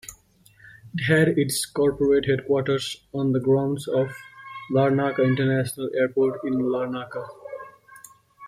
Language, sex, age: English, male, 19-29